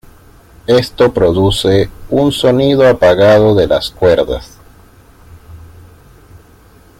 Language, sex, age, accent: Spanish, male, 19-29, Caribe: Cuba, Venezuela, Puerto Rico, República Dominicana, Panamá, Colombia caribeña, México caribeño, Costa del golfo de México